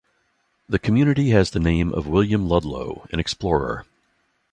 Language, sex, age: English, male, 60-69